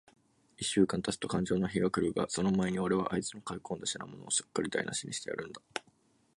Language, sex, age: Japanese, male, 19-29